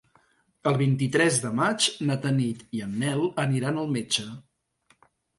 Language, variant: Catalan, Central